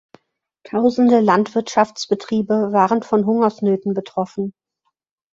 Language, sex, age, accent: German, female, 40-49, Deutschland Deutsch